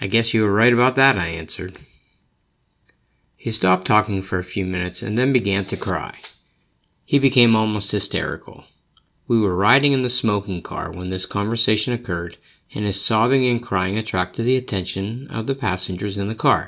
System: none